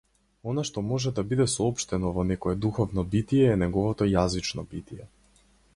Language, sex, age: Macedonian, male, 19-29